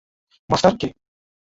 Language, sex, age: Bengali, male, 19-29